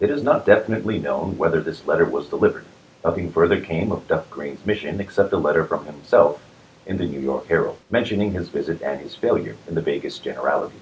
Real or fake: real